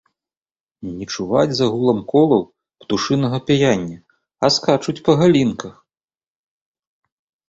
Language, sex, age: Belarusian, male, 40-49